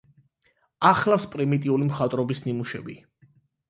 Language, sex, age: Georgian, male, 30-39